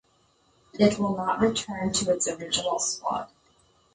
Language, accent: English, United States English